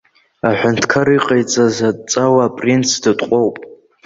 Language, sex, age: Abkhazian, male, under 19